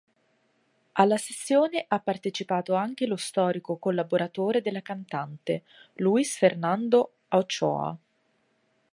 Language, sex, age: Italian, female, 19-29